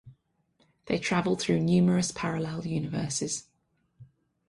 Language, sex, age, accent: English, female, 30-39, England English